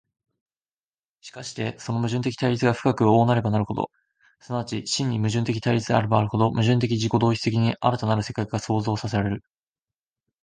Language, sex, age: Japanese, male, under 19